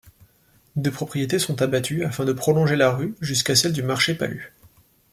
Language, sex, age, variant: French, male, 19-29, Français de métropole